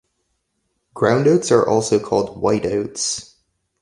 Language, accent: English, United States English